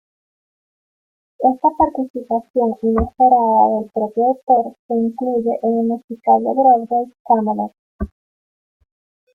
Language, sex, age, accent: Spanish, female, 30-39, Andino-Pacífico: Colombia, Perú, Ecuador, oeste de Bolivia y Venezuela andina